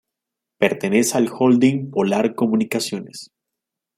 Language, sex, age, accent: Spanish, male, 30-39, Caribe: Cuba, Venezuela, Puerto Rico, República Dominicana, Panamá, Colombia caribeña, México caribeño, Costa del golfo de México